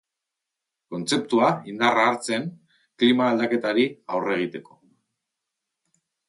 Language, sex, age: Basque, male, 40-49